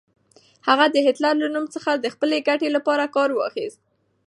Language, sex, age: Pashto, female, under 19